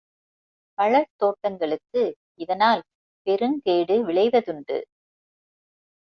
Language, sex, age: Tamil, female, 50-59